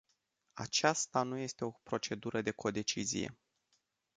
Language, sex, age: Romanian, male, 19-29